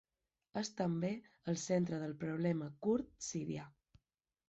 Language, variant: Catalan, Balear